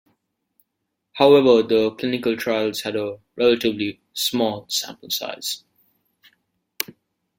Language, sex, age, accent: English, male, under 19, United States English